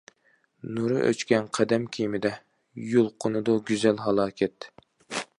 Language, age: Uyghur, 19-29